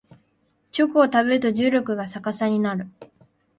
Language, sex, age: Japanese, female, 19-29